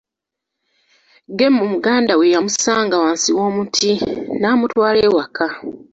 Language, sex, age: Ganda, female, 19-29